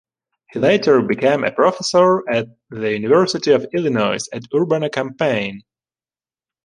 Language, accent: English, United States English